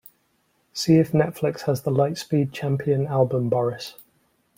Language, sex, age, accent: English, male, 30-39, England English